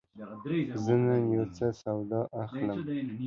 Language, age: Pashto, under 19